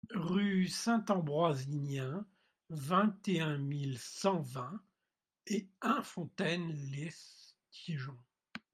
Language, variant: French, Français de métropole